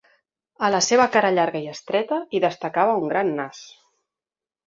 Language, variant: Catalan, Central